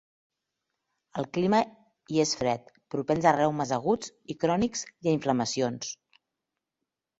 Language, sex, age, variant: Catalan, female, 40-49, Central